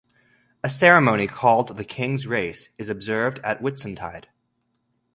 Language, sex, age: English, male, 19-29